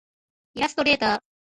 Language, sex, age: Japanese, female, 19-29